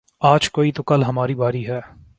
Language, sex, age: Urdu, male, 19-29